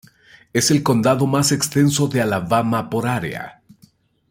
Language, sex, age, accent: Spanish, male, 40-49, México